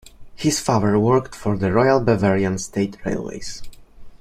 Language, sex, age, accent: English, male, under 19, United States English